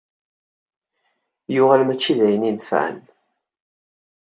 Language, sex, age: Kabyle, male, 30-39